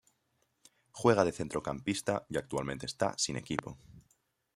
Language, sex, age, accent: Spanish, male, 19-29, España: Norte peninsular (Asturias, Castilla y León, Cantabria, País Vasco, Navarra, Aragón, La Rioja, Guadalajara, Cuenca)